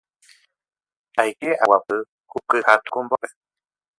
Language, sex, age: Guarani, male, 30-39